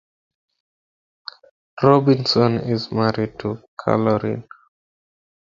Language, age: English, under 19